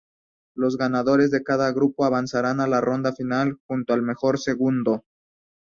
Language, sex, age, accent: Spanish, male, 19-29, México